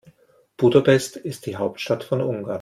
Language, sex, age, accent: German, male, 50-59, Österreichisches Deutsch